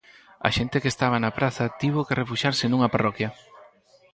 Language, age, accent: Galician, 30-39, Normativo (estándar)